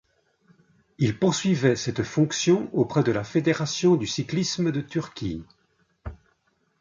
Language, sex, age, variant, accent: French, male, 60-69, Français d'Europe, Français de Belgique